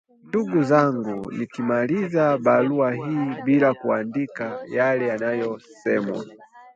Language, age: Swahili, 19-29